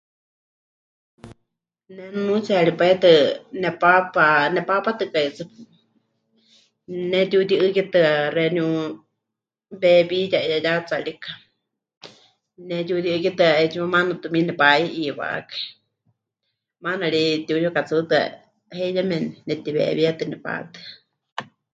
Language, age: Huichol, 30-39